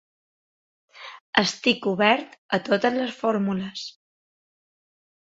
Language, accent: Catalan, mallorquí